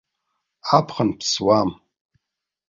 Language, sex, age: Abkhazian, male, 60-69